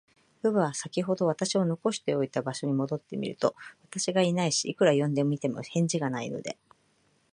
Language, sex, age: Japanese, female, 50-59